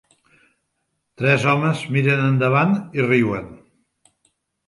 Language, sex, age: Catalan, male, 60-69